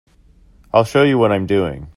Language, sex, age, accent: English, male, 40-49, United States English